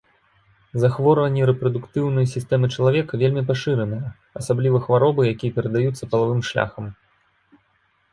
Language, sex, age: Belarusian, male, 19-29